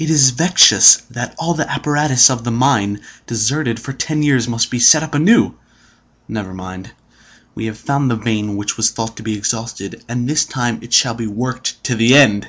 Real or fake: real